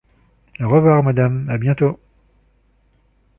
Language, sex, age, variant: French, male, 40-49, Français de métropole